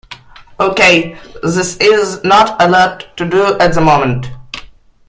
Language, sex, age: English, male, under 19